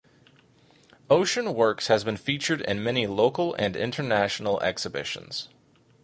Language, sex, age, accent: English, male, 30-39, United States English